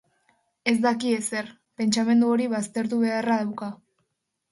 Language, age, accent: Basque, under 19, Mendebalekoa (Araba, Bizkaia, Gipuzkoako mendebaleko herri batzuk)